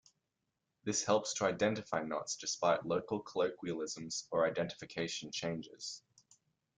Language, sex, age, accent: English, male, under 19, Australian English